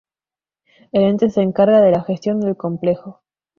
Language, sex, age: Spanish, female, 19-29